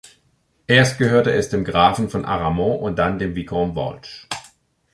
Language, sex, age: German, male, 50-59